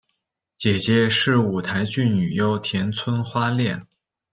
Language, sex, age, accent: Chinese, male, 19-29, 出生地：山西省